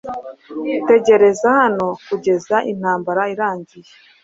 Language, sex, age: Kinyarwanda, female, 30-39